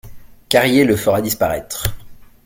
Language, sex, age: French, male, 19-29